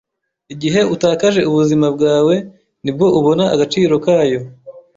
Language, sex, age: Kinyarwanda, male, 30-39